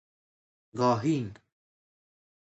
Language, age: Persian, 19-29